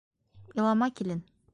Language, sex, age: Bashkir, female, 30-39